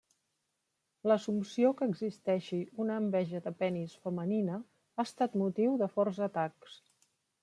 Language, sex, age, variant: Catalan, female, 50-59, Central